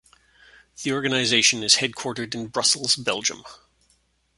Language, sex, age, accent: English, male, 50-59, Canadian English